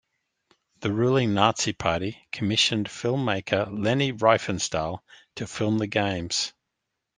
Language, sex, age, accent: English, male, 50-59, Australian English